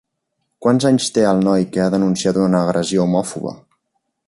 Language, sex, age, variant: Catalan, male, 19-29, Central